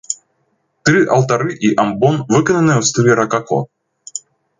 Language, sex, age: Belarusian, male, 19-29